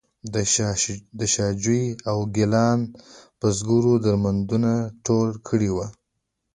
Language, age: Pashto, under 19